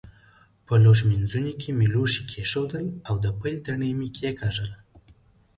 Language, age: Pashto, 30-39